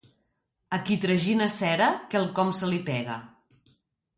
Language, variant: Catalan, Central